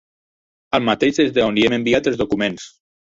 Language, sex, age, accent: Catalan, male, 40-49, valencià